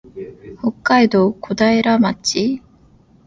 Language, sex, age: Japanese, female, 19-29